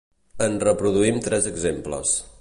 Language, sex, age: Catalan, male, 40-49